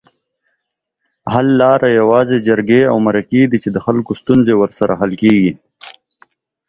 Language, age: Pashto, 19-29